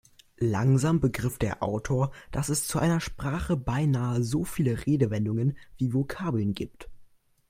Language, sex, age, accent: German, male, under 19, Deutschland Deutsch